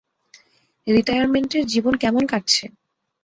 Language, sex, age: Bengali, female, 19-29